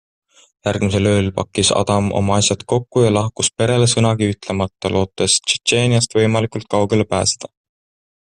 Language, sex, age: Estonian, male, 19-29